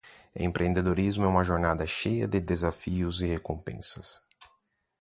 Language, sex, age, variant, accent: Portuguese, male, 19-29, Portuguese (Brasil), Paulista